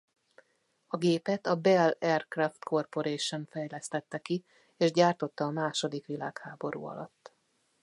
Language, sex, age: Hungarian, female, 40-49